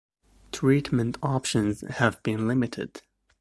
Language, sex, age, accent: English, male, 19-29, United States English